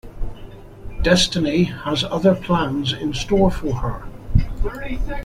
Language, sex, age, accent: English, male, 50-59, England English